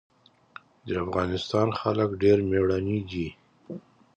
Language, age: Pashto, 40-49